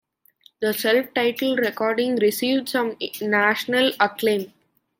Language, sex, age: English, male, under 19